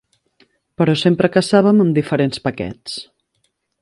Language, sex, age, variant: Catalan, female, 30-39, Central